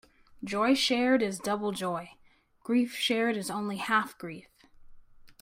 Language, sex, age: English, female, 30-39